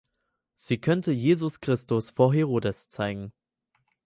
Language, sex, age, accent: German, male, 19-29, Deutschland Deutsch